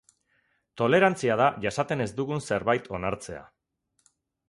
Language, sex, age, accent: Basque, male, 40-49, Mendebalekoa (Araba, Bizkaia, Gipuzkoako mendebaleko herri batzuk)